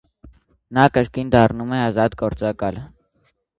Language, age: Armenian, 19-29